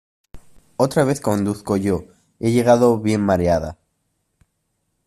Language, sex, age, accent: Spanish, male, under 19, España: Centro-Sur peninsular (Madrid, Toledo, Castilla-La Mancha)